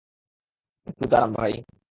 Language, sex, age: Bengali, male, 19-29